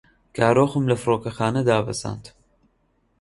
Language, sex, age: Central Kurdish, male, 19-29